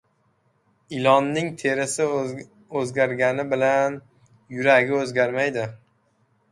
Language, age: Uzbek, 19-29